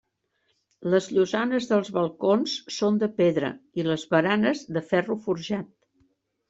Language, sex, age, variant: Catalan, female, 60-69, Central